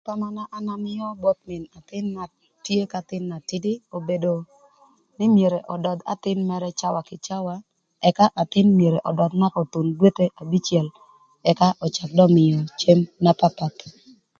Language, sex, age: Thur, female, 30-39